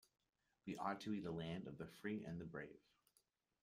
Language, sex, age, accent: English, male, 19-29, Canadian English